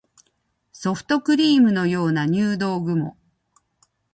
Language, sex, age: Japanese, female, 50-59